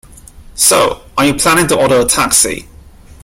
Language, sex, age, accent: English, male, 19-29, Singaporean English